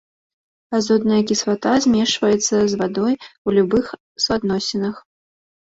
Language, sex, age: Belarusian, female, 30-39